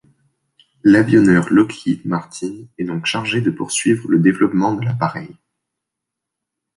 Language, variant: French, Français de métropole